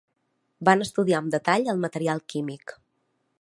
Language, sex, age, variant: Catalan, female, 30-39, Balear